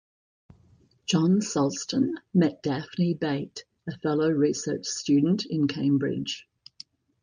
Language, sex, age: English, female, 70-79